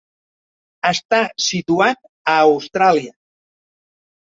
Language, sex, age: Catalan, male, 60-69